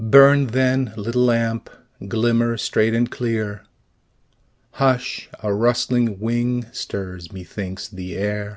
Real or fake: real